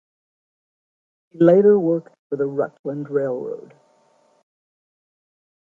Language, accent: English, United States English